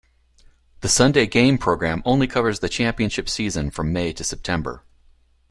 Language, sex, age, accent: English, male, 40-49, United States English